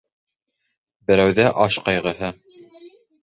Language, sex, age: Bashkir, male, 30-39